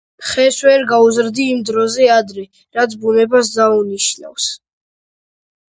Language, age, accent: Georgian, under 19, ჩვეულებრივი